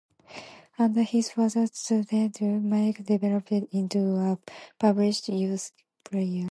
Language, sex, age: English, female, 19-29